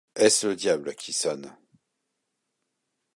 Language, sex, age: French, male, 40-49